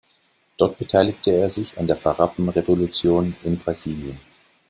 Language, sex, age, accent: German, male, 50-59, Deutschland Deutsch